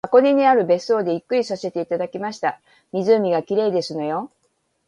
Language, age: Japanese, 50-59